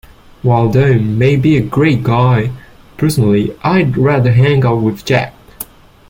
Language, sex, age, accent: English, male, 19-29, England English